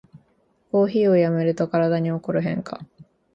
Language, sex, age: Japanese, female, 19-29